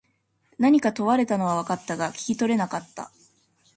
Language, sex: Japanese, female